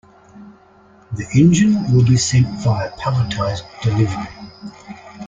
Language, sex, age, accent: English, male, 60-69, Australian English